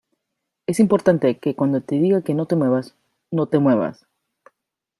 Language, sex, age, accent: Spanish, female, 30-39, Andino-Pacífico: Colombia, Perú, Ecuador, oeste de Bolivia y Venezuela andina